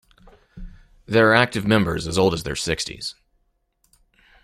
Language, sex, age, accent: English, male, 40-49, United States English